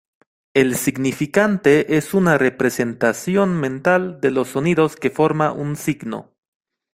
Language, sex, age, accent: Spanish, male, 19-29, Rioplatense: Argentina, Uruguay, este de Bolivia, Paraguay